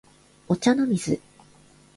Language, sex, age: Japanese, female, 19-29